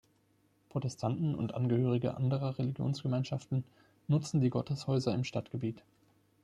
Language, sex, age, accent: German, male, 19-29, Deutschland Deutsch